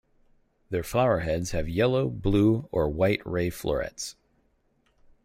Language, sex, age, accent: English, male, 19-29, United States English